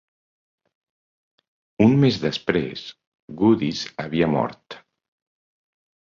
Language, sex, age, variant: Catalan, male, 40-49, Central